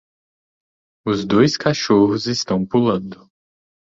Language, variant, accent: Portuguese, Portuguese (Brasil), Paulista